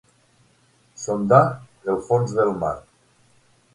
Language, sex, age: Catalan, male, 50-59